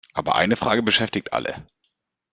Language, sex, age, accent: German, male, 30-39, Deutschland Deutsch